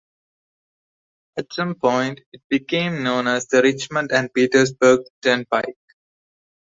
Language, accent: English, India and South Asia (India, Pakistan, Sri Lanka)